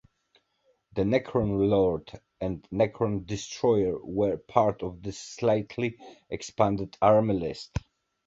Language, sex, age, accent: English, male, 30-39, England English